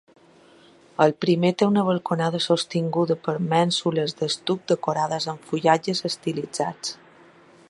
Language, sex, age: Catalan, female, 40-49